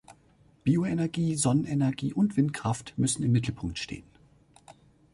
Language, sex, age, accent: German, male, 30-39, Deutschland Deutsch